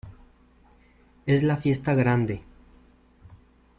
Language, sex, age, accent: Spanish, female, 50-59, México